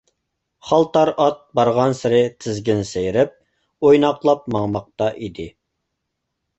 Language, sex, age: Uyghur, male, 19-29